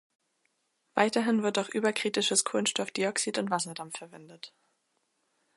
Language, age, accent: German, under 19, Deutschland Deutsch